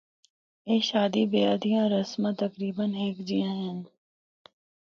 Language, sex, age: Northern Hindko, female, 19-29